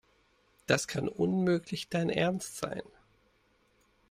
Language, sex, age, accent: German, male, 30-39, Deutschland Deutsch